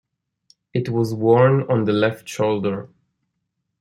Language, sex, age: English, male, 19-29